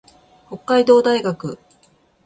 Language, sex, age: Japanese, female, 30-39